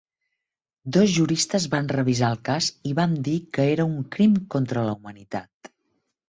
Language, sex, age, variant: Catalan, female, 50-59, Central